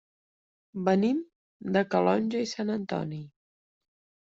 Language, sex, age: Catalan, female, 30-39